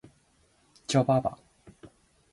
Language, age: Chinese, 30-39